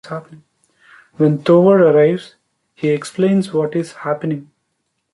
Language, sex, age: English, male, 19-29